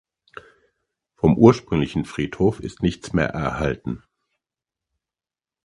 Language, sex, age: German, male, 50-59